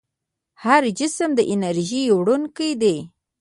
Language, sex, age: Pashto, female, 19-29